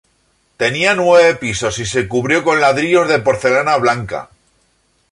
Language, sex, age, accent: Spanish, male, 40-49, España: Centro-Sur peninsular (Madrid, Toledo, Castilla-La Mancha)